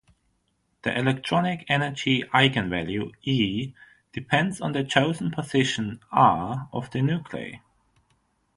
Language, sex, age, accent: English, male, 19-29, England English